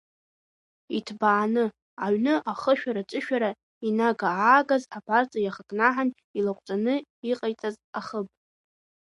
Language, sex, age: Abkhazian, female, 19-29